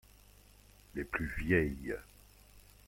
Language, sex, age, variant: French, male, 50-59, Français de métropole